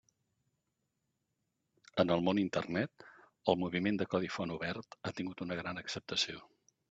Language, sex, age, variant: Catalan, male, 50-59, Central